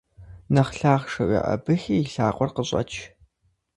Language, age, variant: Kabardian, 19-29, Адыгэбзэ (Къэбэрдей, Кирил, Урысей)